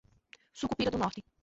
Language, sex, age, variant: Portuguese, female, 19-29, Portuguese (Brasil)